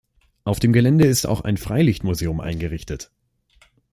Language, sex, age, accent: German, male, under 19, Deutschland Deutsch